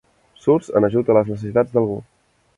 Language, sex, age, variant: Catalan, male, 19-29, Central